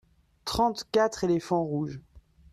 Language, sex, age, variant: French, male, 30-39, Français de métropole